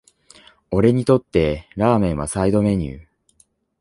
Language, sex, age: Japanese, male, 30-39